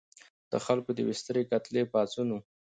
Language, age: Pashto, 40-49